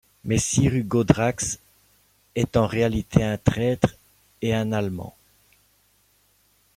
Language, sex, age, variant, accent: French, male, 50-59, Français d'Europe, Français de Belgique